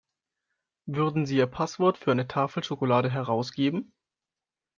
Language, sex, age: German, male, under 19